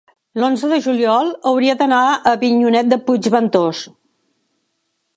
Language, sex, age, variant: Catalan, female, 70-79, Central